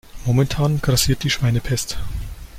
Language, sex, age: German, male, 19-29